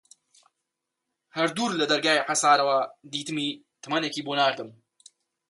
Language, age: Central Kurdish, 19-29